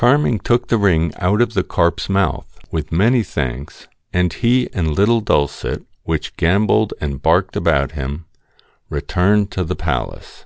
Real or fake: real